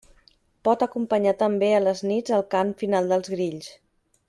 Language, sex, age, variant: Catalan, female, 30-39, Central